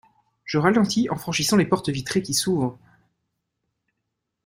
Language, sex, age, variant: French, male, 30-39, Français de métropole